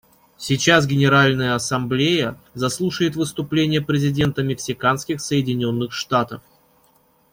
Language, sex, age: Russian, male, 30-39